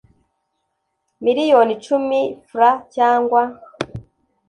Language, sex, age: Kinyarwanda, female, 19-29